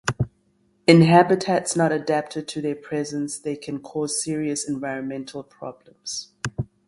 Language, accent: English, Southern African (South Africa, Zimbabwe, Namibia)